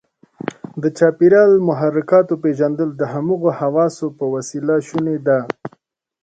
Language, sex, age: Pashto, male, 30-39